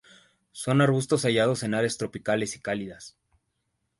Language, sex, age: Spanish, male, 30-39